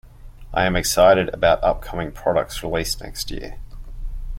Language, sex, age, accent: English, male, 30-39, Australian English